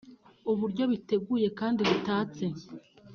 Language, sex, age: Kinyarwanda, female, 19-29